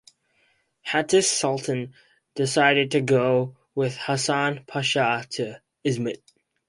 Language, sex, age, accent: English, male, under 19, United States English